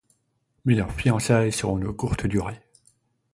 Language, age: French, 30-39